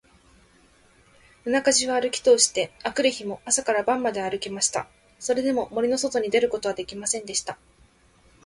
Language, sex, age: Japanese, female, 19-29